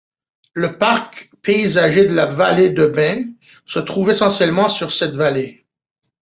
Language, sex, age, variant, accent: French, male, 40-49, Français d'Amérique du Nord, Français du Canada